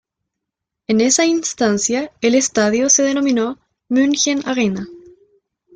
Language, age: Spanish, 19-29